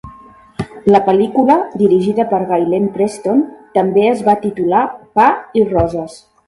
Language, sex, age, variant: Catalan, female, 50-59, Central